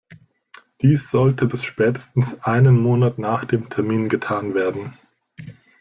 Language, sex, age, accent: German, male, 19-29, Deutschland Deutsch